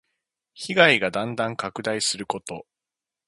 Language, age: Japanese, 30-39